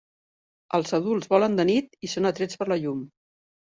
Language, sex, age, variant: Catalan, female, 50-59, Central